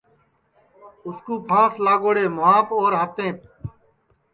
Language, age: Sansi, 50-59